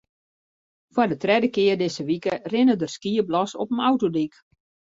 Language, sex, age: Western Frisian, female, 50-59